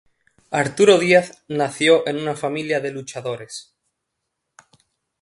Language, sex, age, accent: Spanish, male, 19-29, España: Sur peninsular (Andalucia, Extremadura, Murcia)